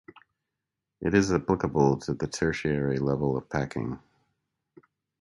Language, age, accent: English, 40-49, United States English